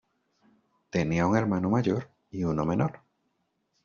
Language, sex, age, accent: Spanish, male, 30-39, América central